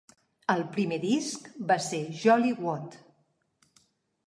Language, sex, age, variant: Catalan, female, 50-59, Central